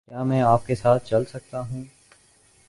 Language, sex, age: Urdu, male, 19-29